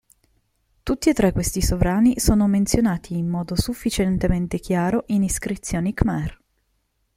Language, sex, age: Italian, female, 30-39